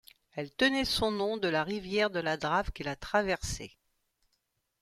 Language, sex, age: French, female, 50-59